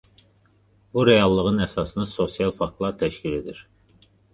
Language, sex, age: Azerbaijani, male, 30-39